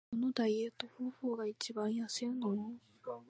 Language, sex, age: Japanese, female, 19-29